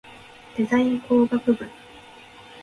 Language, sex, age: Japanese, female, 19-29